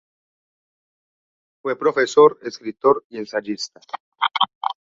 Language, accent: Spanish, Andino-Pacífico: Colombia, Perú, Ecuador, oeste de Bolivia y Venezuela andina